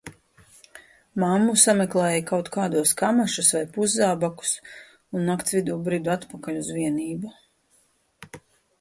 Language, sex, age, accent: Latvian, female, 40-49, bez akcenta